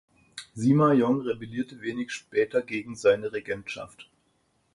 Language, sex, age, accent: German, male, 50-59, Deutschland Deutsch